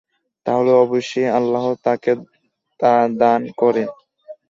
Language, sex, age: Bengali, male, under 19